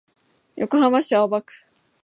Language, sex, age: Japanese, female, 19-29